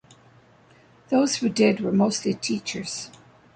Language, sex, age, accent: English, female, 60-69, Canadian English